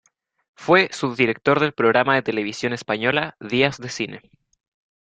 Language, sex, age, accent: Spanish, male, under 19, Chileno: Chile, Cuyo